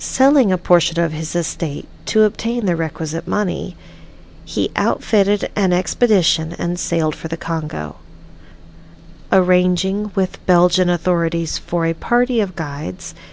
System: none